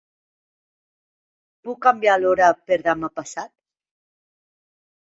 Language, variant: Catalan, Central